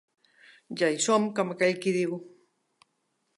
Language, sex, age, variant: Catalan, female, 60-69, Balear